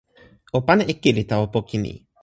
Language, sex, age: Toki Pona, male, 19-29